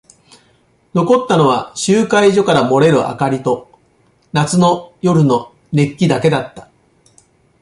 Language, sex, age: Japanese, male, 50-59